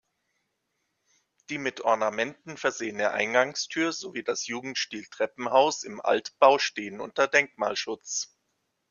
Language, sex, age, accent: German, male, 40-49, Deutschland Deutsch